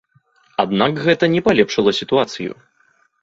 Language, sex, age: Belarusian, male, 19-29